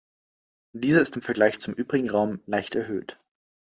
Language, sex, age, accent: German, male, 19-29, Deutschland Deutsch